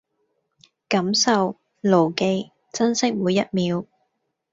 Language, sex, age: Cantonese, female, 19-29